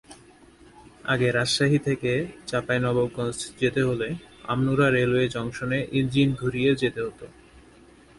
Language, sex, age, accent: Bengali, male, 19-29, Standard Bengali